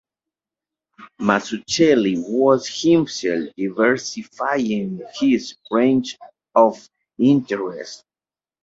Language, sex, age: English, male, 30-39